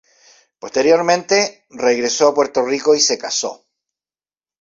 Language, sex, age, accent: Spanish, male, 50-59, Chileno: Chile, Cuyo